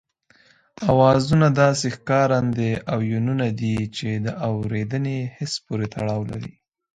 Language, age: Pashto, 19-29